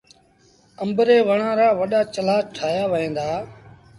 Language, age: Sindhi Bhil, 40-49